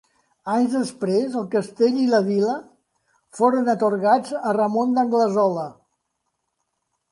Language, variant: Catalan, Central